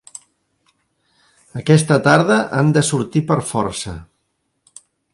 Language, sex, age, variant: Catalan, male, 50-59, Central